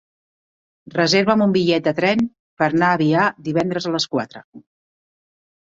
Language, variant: Catalan, Central